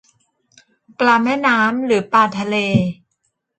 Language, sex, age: Thai, female, 40-49